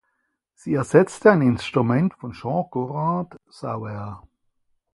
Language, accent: German, Schweizerdeutsch